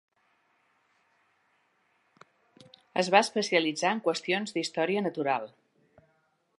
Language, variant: Catalan, Central